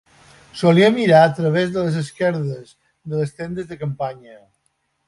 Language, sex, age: Catalan, male, 50-59